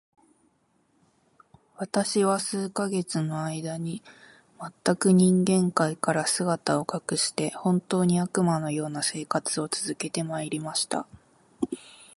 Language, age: Japanese, 19-29